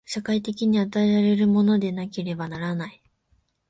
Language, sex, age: Japanese, female, 19-29